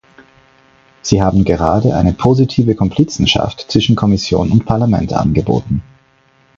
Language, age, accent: German, 30-39, Österreichisches Deutsch